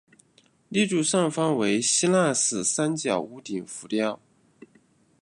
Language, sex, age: Chinese, male, 30-39